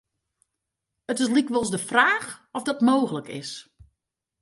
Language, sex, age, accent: Western Frisian, female, 30-39, Wâldfrysk